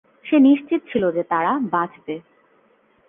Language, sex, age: Bengali, female, 19-29